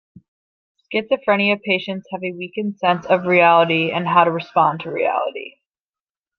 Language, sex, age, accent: English, female, 19-29, United States English